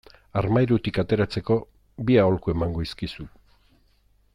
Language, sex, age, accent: Basque, male, 50-59, Erdialdekoa edo Nafarra (Gipuzkoa, Nafarroa)